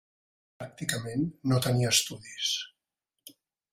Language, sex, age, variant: Catalan, male, 60-69, Central